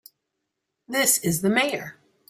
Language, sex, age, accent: English, female, 40-49, United States English